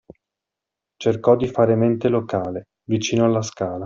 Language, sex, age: Italian, male, 40-49